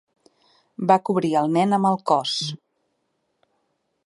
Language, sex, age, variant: Catalan, female, 30-39, Central